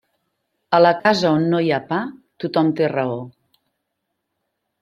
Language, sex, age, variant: Catalan, female, 50-59, Central